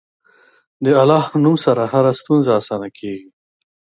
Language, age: Pashto, 30-39